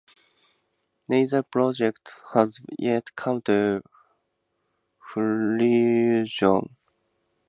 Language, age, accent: English, 19-29, United States English